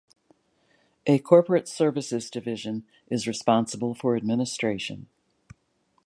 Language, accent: English, United States English